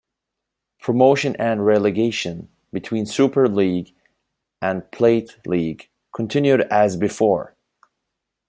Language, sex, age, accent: English, male, 19-29, United States English